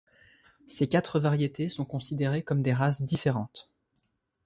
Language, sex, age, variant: French, male, 19-29, Français de métropole